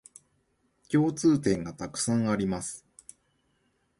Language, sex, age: Japanese, male, 40-49